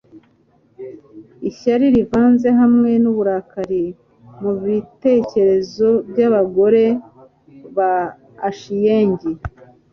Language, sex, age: Kinyarwanda, female, 50-59